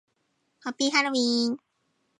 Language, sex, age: Japanese, female, 19-29